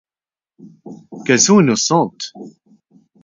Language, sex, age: French, male, 19-29